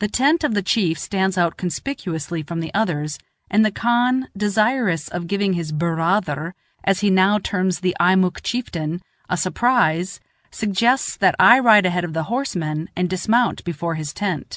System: none